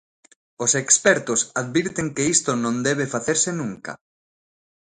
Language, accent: Galician, Normativo (estándar)